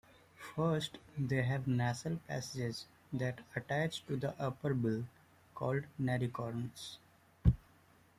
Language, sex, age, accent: English, male, 19-29, India and South Asia (India, Pakistan, Sri Lanka)